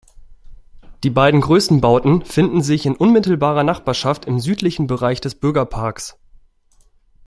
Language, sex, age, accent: German, male, 19-29, Deutschland Deutsch